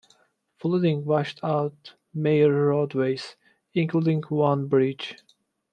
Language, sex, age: English, male, 19-29